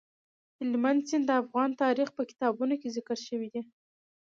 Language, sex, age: Pashto, female, under 19